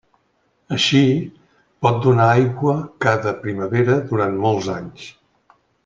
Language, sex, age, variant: Catalan, male, 60-69, Central